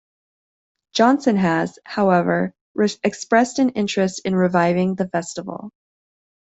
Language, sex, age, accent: English, female, 30-39, United States English